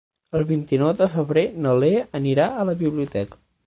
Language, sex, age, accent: Catalan, male, 19-29, central; nord-occidental